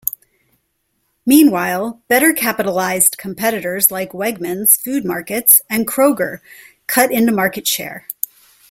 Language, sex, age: English, female, 40-49